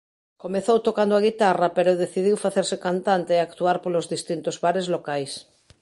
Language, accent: Galician, Normativo (estándar)